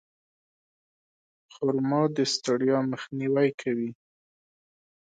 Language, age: Pashto, 19-29